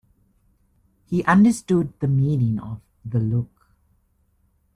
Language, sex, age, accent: English, male, 19-29, Southern African (South Africa, Zimbabwe, Namibia)